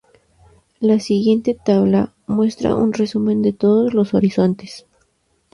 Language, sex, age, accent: Spanish, female, under 19, México